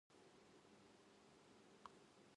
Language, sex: Japanese, female